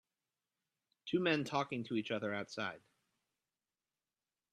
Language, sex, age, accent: English, male, 30-39, United States English